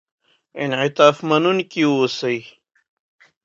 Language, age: Pashto, 30-39